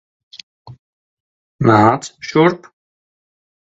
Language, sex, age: Latvian, male, 40-49